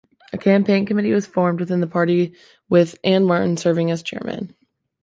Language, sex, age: English, female, 19-29